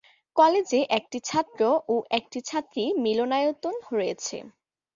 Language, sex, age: Bengali, female, under 19